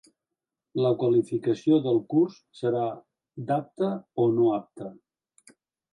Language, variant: Catalan, Central